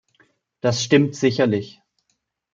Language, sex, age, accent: German, male, 19-29, Deutschland Deutsch